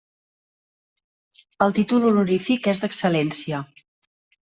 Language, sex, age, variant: Catalan, female, 30-39, Central